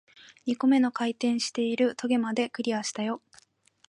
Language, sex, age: Japanese, female, 19-29